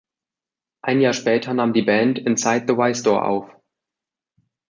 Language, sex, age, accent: German, male, 19-29, Deutschland Deutsch